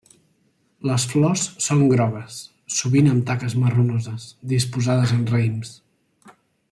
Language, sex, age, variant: Catalan, male, 19-29, Central